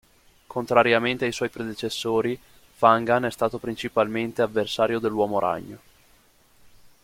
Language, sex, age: Italian, male, 19-29